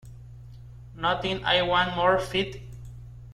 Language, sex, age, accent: Spanish, male, 19-29, México